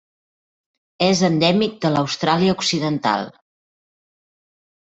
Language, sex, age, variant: Catalan, female, 30-39, Central